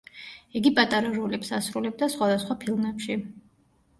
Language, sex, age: Georgian, female, 30-39